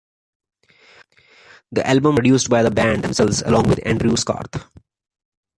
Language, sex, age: English, male, 30-39